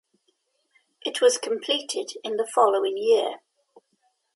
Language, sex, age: English, female, 70-79